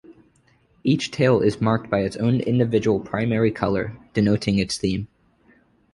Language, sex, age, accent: English, male, 19-29, United States English